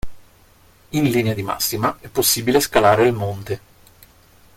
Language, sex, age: Italian, male, 40-49